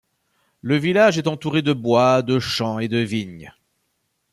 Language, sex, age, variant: French, male, 40-49, Français de métropole